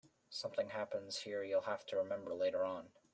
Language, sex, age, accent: English, male, 19-29, United States English